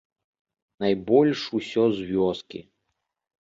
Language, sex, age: Belarusian, male, 30-39